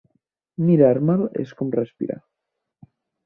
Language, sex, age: Catalan, male, 19-29